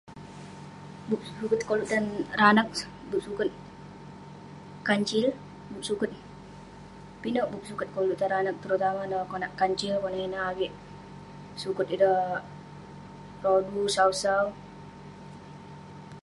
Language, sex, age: Western Penan, female, under 19